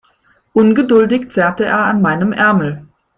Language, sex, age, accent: German, female, 50-59, Deutschland Deutsch